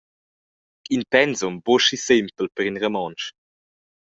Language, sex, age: Romansh, male, under 19